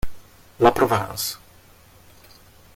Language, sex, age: Italian, male, 40-49